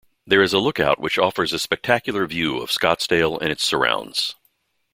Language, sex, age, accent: English, male, 60-69, United States English